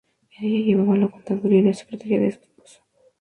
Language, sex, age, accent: Spanish, female, 19-29, México